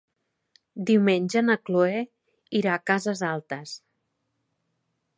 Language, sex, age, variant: Catalan, female, 40-49, Central